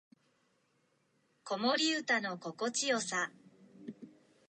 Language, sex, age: Japanese, male, 19-29